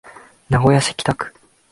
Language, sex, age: Japanese, male, 19-29